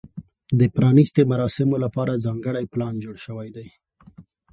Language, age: Pashto, 30-39